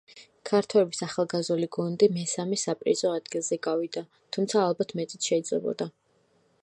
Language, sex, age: Georgian, female, 19-29